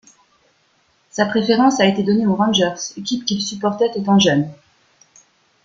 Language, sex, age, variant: French, female, 40-49, Français de métropole